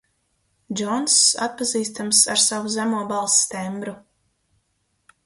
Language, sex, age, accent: Latvian, female, 19-29, Vidus dialekts